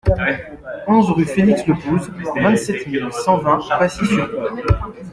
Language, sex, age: French, male, 19-29